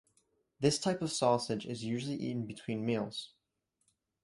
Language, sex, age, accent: English, male, under 19, United States English